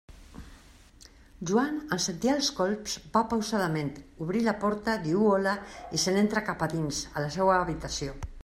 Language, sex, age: Catalan, female, 40-49